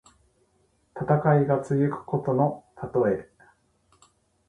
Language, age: Japanese, 40-49